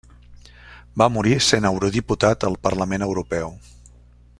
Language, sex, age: Catalan, male, 60-69